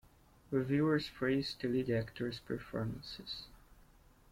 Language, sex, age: English, male, 19-29